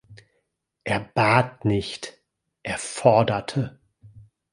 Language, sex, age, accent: German, male, 40-49, Deutschland Deutsch